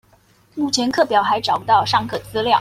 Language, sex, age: Chinese, female, 19-29